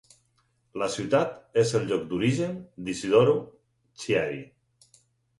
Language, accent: Catalan, Barcelona